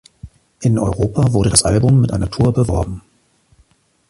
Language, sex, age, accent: German, male, 40-49, Deutschland Deutsch